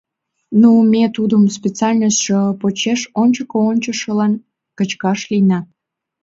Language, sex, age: Mari, female, under 19